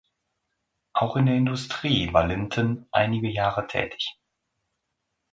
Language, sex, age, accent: German, male, 40-49, Deutschland Deutsch